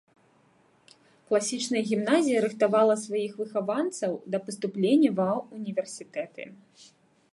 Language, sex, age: Belarusian, female, 30-39